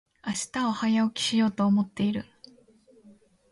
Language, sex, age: Japanese, female, 19-29